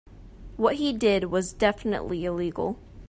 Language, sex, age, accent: English, female, 19-29, United States English